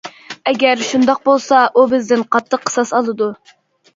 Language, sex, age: Uyghur, female, 30-39